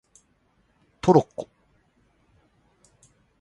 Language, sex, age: Japanese, male, 40-49